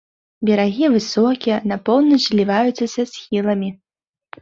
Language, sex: Belarusian, female